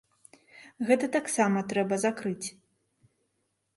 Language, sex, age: Belarusian, female, 30-39